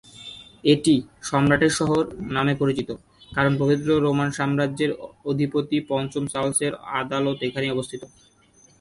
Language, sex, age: Bengali, male, 19-29